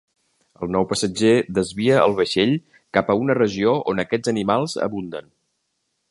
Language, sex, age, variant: Catalan, male, 60-69, Central